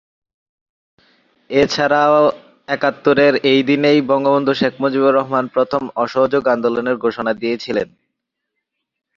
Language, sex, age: Bengali, male, 19-29